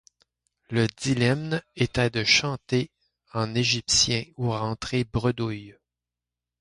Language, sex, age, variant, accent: French, male, 50-59, Français d'Amérique du Nord, Français du Canada